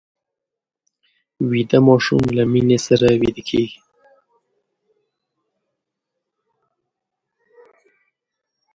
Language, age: Pashto, 30-39